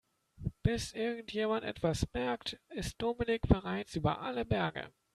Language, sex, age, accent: German, male, 19-29, Deutschland Deutsch